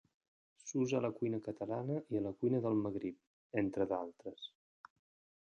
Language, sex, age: Catalan, male, 30-39